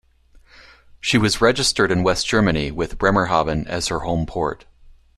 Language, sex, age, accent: English, male, 40-49, United States English